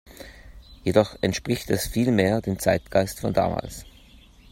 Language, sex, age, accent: German, male, 40-49, Deutschland Deutsch